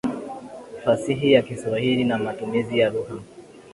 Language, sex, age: Swahili, male, 19-29